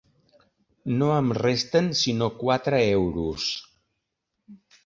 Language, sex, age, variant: Catalan, male, 60-69, Central